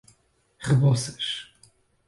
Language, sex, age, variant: Portuguese, male, 30-39, Portuguese (Portugal)